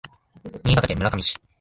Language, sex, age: Japanese, male, 19-29